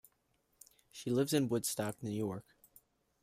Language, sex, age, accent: English, male, 19-29, United States English